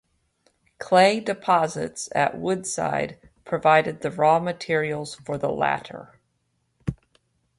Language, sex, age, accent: English, female, 50-59, United States English